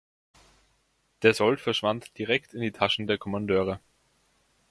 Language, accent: German, Österreichisches Deutsch